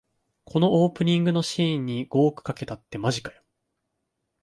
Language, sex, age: Japanese, male, 19-29